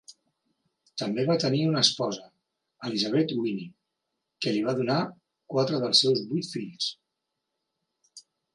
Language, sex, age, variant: Catalan, male, 40-49, Central